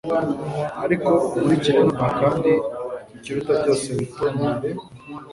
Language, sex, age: Kinyarwanda, male, under 19